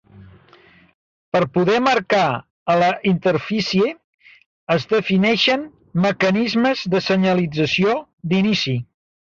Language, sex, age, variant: Catalan, male, 60-69, Central